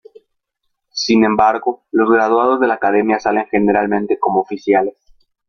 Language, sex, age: Spanish, female, 19-29